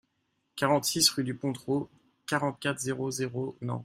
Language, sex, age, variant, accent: French, male, 19-29, Français d'Europe, Français de Belgique